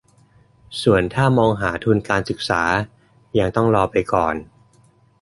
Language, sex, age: Thai, male, 30-39